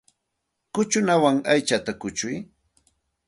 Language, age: Santa Ana de Tusi Pasco Quechua, 40-49